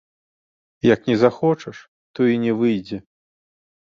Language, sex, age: Belarusian, male, 19-29